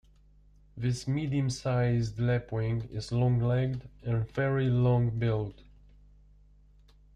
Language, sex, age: English, male, 19-29